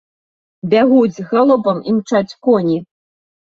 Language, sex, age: Belarusian, female, 19-29